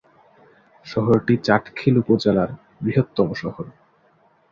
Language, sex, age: Bengali, male, 19-29